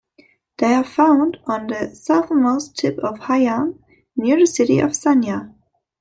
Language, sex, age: English, female, 19-29